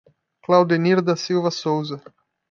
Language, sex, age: Portuguese, male, 30-39